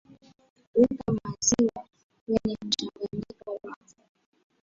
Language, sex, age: Swahili, female, 19-29